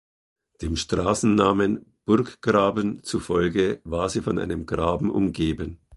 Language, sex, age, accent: German, male, 50-59, Österreichisches Deutsch